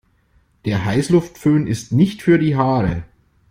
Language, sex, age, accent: German, male, 40-49, Deutschland Deutsch